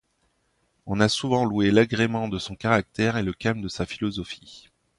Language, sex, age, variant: French, male, 30-39, Français de métropole